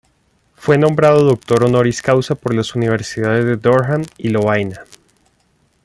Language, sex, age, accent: Spanish, male, 30-39, Andino-Pacífico: Colombia, Perú, Ecuador, oeste de Bolivia y Venezuela andina